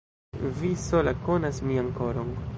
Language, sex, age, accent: Esperanto, male, under 19, Internacia